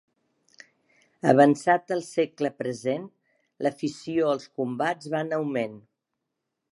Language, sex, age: Catalan, female, 60-69